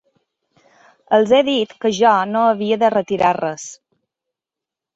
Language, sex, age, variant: Catalan, female, 30-39, Balear